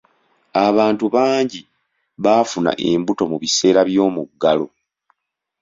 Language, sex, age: Ganda, male, 30-39